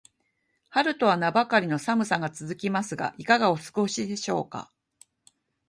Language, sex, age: Japanese, female, 50-59